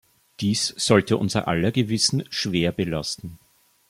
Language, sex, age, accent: German, male, 19-29, Österreichisches Deutsch